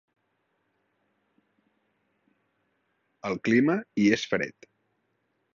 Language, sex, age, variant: Catalan, male, 40-49, Central